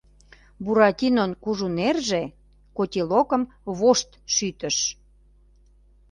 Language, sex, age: Mari, female, 40-49